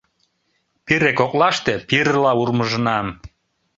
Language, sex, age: Mari, male, 50-59